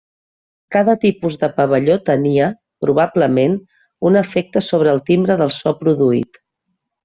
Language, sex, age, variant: Catalan, female, 40-49, Central